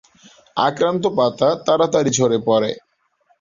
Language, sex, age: Bengali, male, 19-29